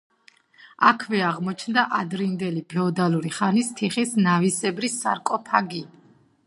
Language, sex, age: Georgian, female, 30-39